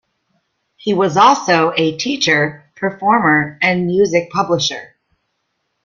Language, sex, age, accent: English, female, 40-49, United States English